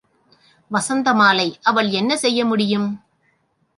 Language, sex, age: Tamil, female, 40-49